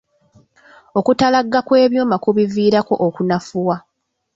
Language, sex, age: Ganda, female, 19-29